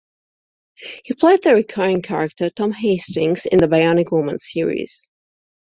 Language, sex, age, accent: English, female, 40-49, England English